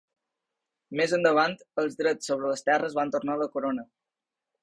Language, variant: Catalan, Balear